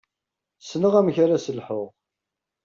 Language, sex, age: Kabyle, male, 30-39